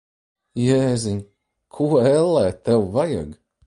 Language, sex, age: Latvian, male, 40-49